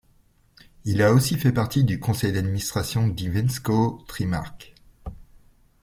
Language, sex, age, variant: French, male, 40-49, Français de métropole